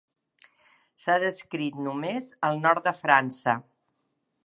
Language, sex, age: Catalan, female, 60-69